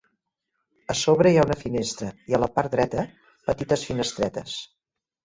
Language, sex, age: Catalan, female, 60-69